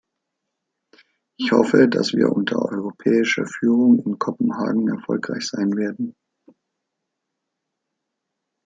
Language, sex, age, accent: German, male, 40-49, Deutschland Deutsch